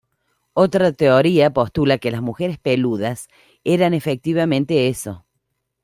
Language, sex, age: Spanish, female, 50-59